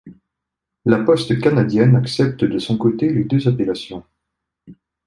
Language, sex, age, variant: French, male, 50-59, Français de métropole